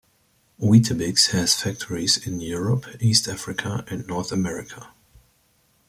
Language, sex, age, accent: English, male, 19-29, United States English